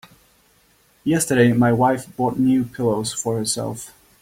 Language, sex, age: English, male, 30-39